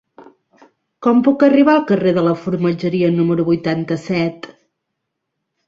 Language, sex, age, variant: Catalan, female, 30-39, Central